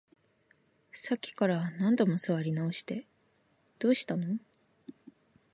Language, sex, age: Japanese, female, 19-29